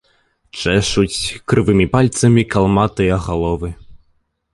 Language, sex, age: Belarusian, male, 19-29